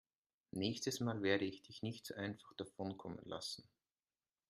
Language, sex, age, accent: German, male, 30-39, Österreichisches Deutsch